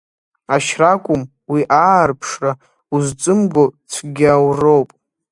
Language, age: Abkhazian, under 19